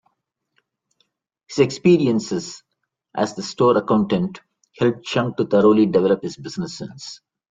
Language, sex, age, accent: English, male, 40-49, India and South Asia (India, Pakistan, Sri Lanka)